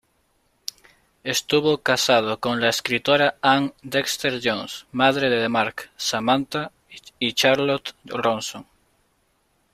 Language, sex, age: Spanish, male, 30-39